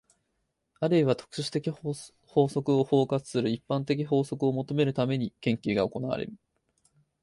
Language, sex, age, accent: Japanese, male, 19-29, 標準語